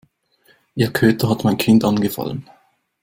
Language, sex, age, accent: German, male, 19-29, Schweizerdeutsch